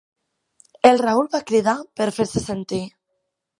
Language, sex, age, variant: Catalan, female, 19-29, Central